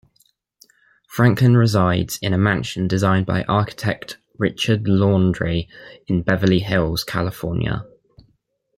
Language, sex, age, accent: English, male, 19-29, England English